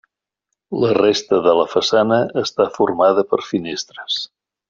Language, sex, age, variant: Catalan, male, 60-69, Central